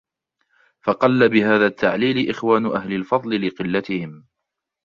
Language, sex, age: Arabic, male, 30-39